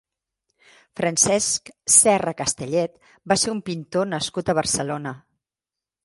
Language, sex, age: Catalan, female, 50-59